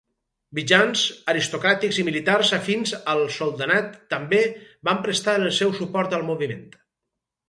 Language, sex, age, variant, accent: Catalan, male, 50-59, Valencià meridional, valencià